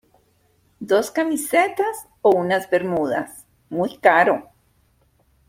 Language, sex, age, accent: Spanish, female, 50-59, América central